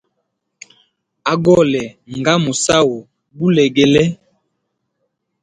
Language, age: Hemba, 30-39